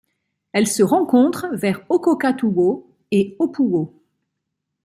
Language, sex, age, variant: French, female, 50-59, Français de métropole